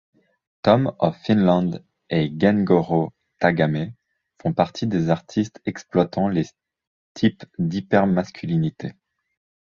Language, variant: French, Français de métropole